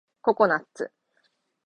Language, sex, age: Japanese, female, 19-29